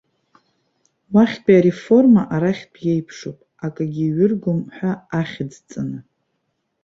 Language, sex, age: Abkhazian, female, 40-49